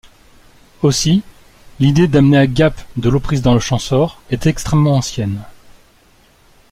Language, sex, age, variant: French, male, 40-49, Français de métropole